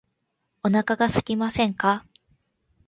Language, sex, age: Japanese, female, 19-29